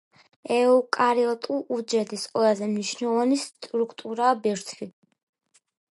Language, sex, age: Georgian, female, under 19